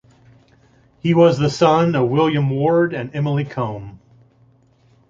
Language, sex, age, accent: English, male, 30-39, United States English